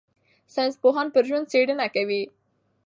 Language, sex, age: Pashto, female, under 19